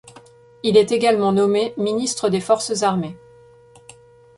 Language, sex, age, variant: French, female, 30-39, Français de métropole